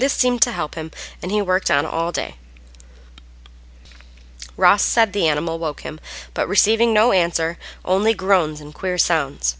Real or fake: real